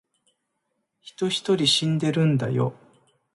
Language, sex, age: Japanese, male, 40-49